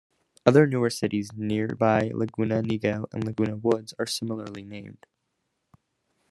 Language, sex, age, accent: English, male, under 19, United States English